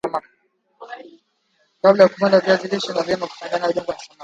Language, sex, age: Swahili, male, 19-29